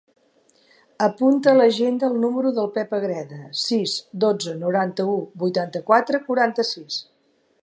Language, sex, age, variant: Catalan, female, 70-79, Central